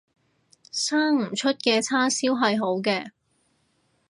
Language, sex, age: Cantonese, female, 30-39